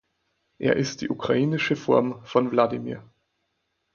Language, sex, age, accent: German, male, 19-29, Deutschland Deutsch; Österreichisches Deutsch